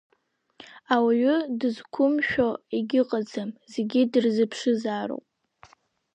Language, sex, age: Abkhazian, female, under 19